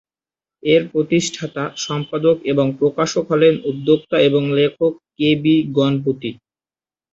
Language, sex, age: Bengali, male, 19-29